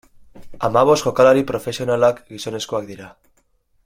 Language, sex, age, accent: Basque, male, 19-29, Mendebalekoa (Araba, Bizkaia, Gipuzkoako mendebaleko herri batzuk)